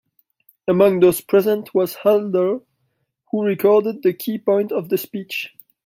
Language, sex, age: English, male, 19-29